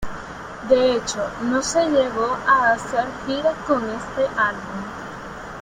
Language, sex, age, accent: Spanish, female, under 19, Caribe: Cuba, Venezuela, Puerto Rico, República Dominicana, Panamá, Colombia caribeña, México caribeño, Costa del golfo de México